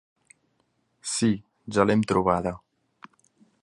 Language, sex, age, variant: Catalan, male, 19-29, Central